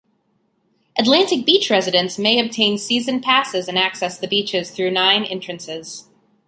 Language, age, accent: English, 19-29, United States English